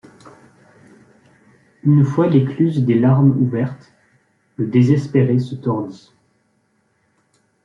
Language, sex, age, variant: French, male, 30-39, Français de métropole